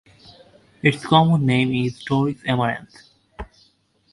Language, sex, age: English, male, under 19